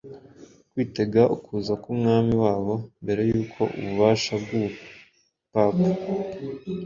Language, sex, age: Kinyarwanda, male, 19-29